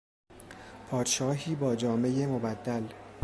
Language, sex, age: Persian, male, 30-39